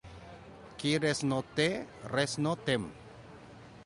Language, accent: Catalan, aprenent (recent, des d'altres llengües)